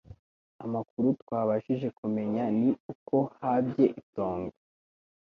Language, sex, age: Kinyarwanda, male, under 19